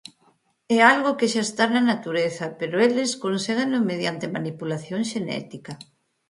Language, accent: Galician, Atlántico (seseo e gheada); Normativo (estándar)